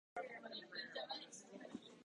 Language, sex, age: Japanese, female, 19-29